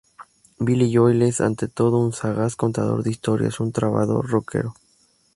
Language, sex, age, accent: Spanish, male, 19-29, México